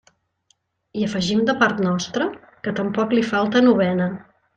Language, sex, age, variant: Catalan, female, 50-59, Central